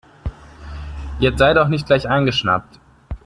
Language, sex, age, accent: German, male, 19-29, Deutschland Deutsch